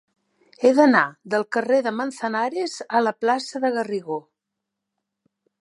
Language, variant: Catalan, Central